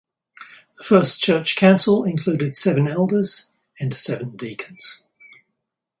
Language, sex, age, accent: English, male, 60-69, Australian English